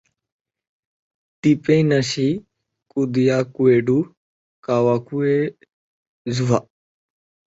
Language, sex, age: Bengali, male, 19-29